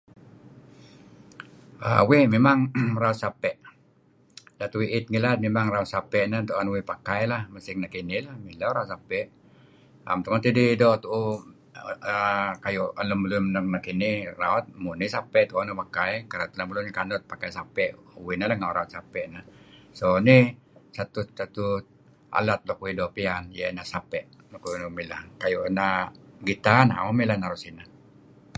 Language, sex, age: Kelabit, male, 70-79